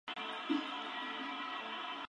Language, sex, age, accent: Spanish, male, under 19, México